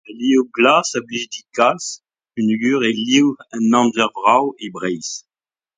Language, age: Breton, 60-69